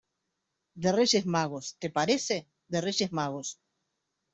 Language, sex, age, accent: Spanish, female, 40-49, Rioplatense: Argentina, Uruguay, este de Bolivia, Paraguay